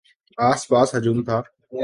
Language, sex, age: Urdu, male, 19-29